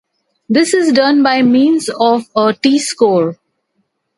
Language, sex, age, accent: English, female, 40-49, India and South Asia (India, Pakistan, Sri Lanka)